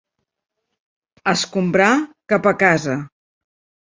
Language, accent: Catalan, Barceloní